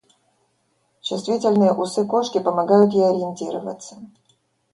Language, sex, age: Russian, female, 30-39